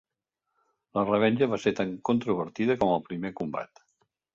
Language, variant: Catalan, Central